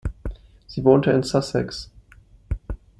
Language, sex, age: German, male, 19-29